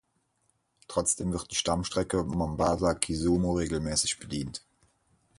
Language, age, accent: German, 30-39, Deutschland Deutsch